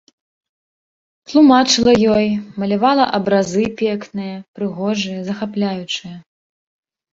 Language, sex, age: Belarusian, female, 30-39